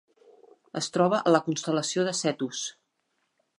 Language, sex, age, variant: Catalan, female, 50-59, Central